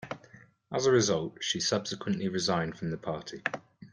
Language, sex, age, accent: English, male, 30-39, England English